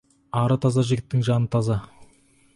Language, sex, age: Kazakh, male, 19-29